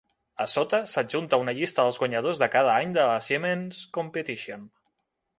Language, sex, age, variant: Catalan, male, 19-29, Central